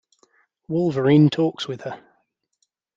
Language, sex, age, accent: English, male, 30-39, England English